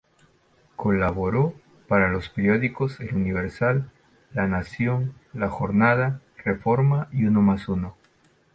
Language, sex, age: Spanish, male, 50-59